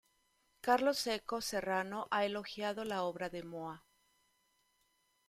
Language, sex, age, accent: Spanish, female, 40-49, México